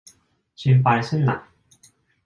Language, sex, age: Japanese, male, 30-39